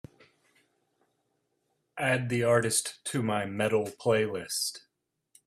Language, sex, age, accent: English, male, 30-39, United States English